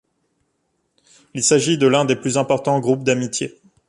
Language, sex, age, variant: French, male, 19-29, Français de métropole